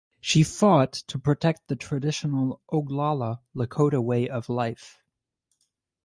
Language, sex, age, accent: English, male, 19-29, United States English